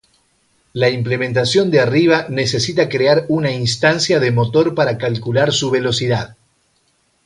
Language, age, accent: Spanish, 50-59, Rioplatense: Argentina, Uruguay, este de Bolivia, Paraguay